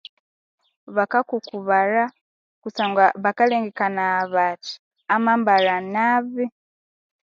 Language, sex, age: Konzo, female, 19-29